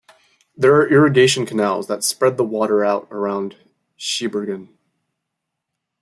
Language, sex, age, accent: English, male, 19-29, United States English